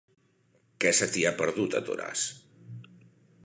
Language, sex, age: Catalan, male, 60-69